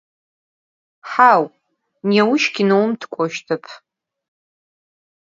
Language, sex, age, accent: Adyghe, female, 40-49, Кıэмгуй (Çemguy)